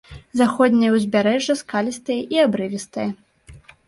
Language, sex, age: Belarusian, female, 19-29